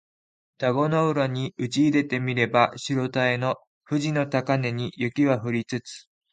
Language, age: Japanese, 19-29